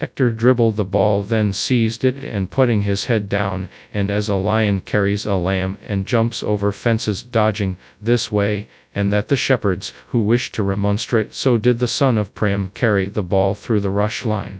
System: TTS, FastPitch